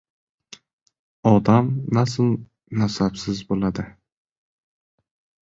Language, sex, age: Uzbek, male, under 19